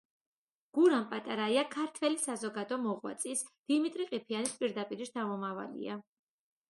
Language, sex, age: Georgian, female, 30-39